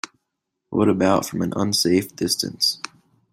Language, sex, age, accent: English, male, 19-29, United States English